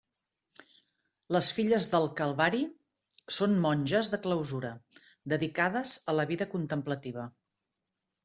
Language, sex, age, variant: Catalan, female, 50-59, Central